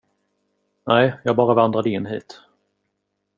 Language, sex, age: Swedish, male, 30-39